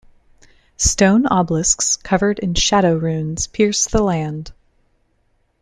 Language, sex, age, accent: English, female, 30-39, United States English